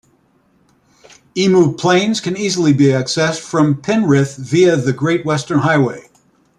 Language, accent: English, United States English